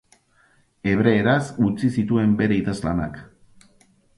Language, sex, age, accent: Basque, male, 40-49, Erdialdekoa edo Nafarra (Gipuzkoa, Nafarroa)